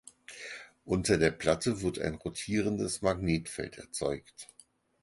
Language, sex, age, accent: German, male, 50-59, Deutschland Deutsch